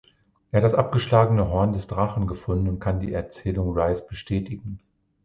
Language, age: German, 40-49